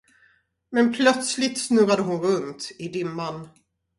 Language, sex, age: Swedish, female, 40-49